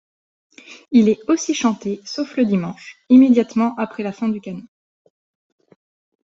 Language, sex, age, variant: French, female, 19-29, Français de métropole